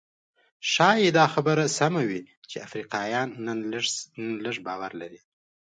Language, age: Pashto, 30-39